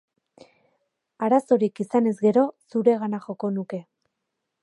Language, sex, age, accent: Basque, female, 30-39, Erdialdekoa edo Nafarra (Gipuzkoa, Nafarroa)